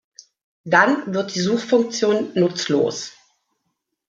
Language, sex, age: German, female, 50-59